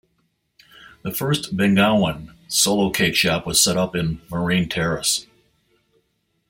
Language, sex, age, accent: English, male, 60-69, United States English